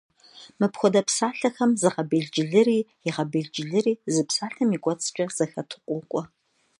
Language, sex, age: Kabardian, female, 40-49